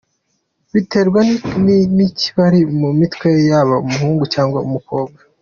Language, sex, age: Kinyarwanda, male, 19-29